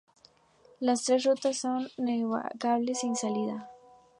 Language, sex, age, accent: Spanish, female, 19-29, México